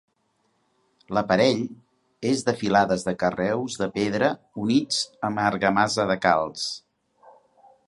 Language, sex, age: Catalan, male, 60-69